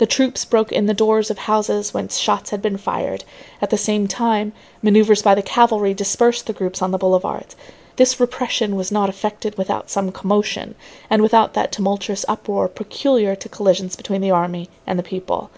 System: none